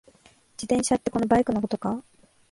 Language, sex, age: Japanese, female, 19-29